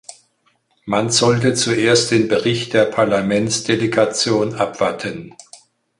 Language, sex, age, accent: German, male, 60-69, Deutschland Deutsch